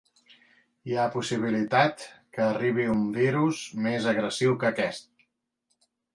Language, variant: Catalan, Central